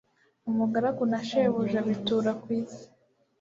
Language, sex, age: Kinyarwanda, female, 19-29